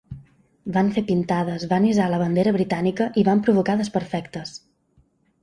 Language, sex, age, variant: Catalan, female, 19-29, Balear